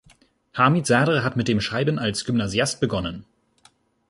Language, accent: German, Deutschland Deutsch